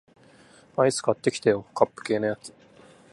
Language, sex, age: Japanese, male, under 19